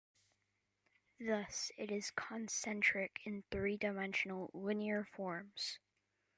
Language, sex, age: English, male, 19-29